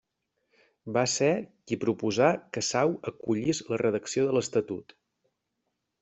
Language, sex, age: Catalan, male, 30-39